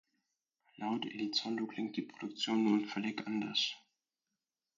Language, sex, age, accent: German, male, 19-29, Deutschland Deutsch